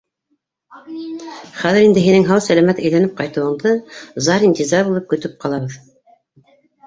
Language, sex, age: Bashkir, female, 60-69